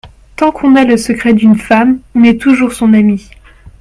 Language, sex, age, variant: French, female, 19-29, Français de métropole